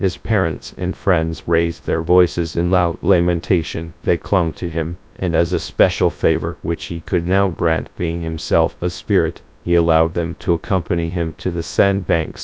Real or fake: fake